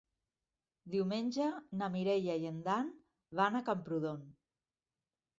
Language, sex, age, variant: Catalan, female, 50-59, Central